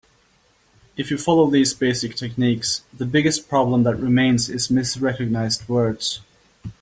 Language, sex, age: English, male, 30-39